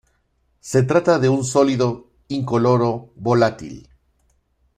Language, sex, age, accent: Spanish, male, 50-59, México